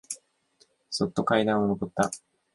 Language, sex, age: Japanese, male, 19-29